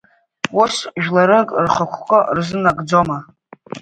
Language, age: Abkhazian, under 19